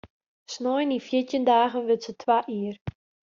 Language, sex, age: Western Frisian, female, 30-39